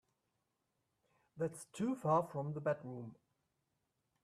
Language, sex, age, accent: English, male, 40-49, England English